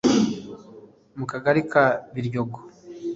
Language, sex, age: Kinyarwanda, male, 40-49